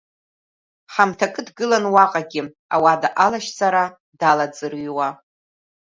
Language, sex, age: Abkhazian, female, 30-39